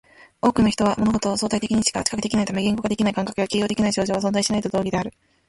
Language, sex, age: Japanese, female, 19-29